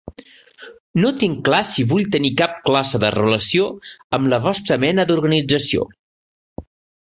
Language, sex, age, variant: Catalan, male, 40-49, Central